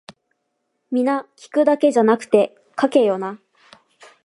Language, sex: Japanese, female